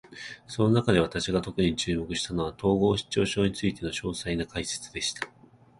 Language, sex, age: Japanese, male, 30-39